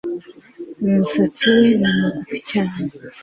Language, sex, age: Kinyarwanda, female, 19-29